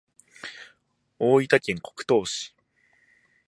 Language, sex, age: Japanese, male, 19-29